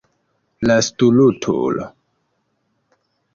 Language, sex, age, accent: Esperanto, male, 19-29, Internacia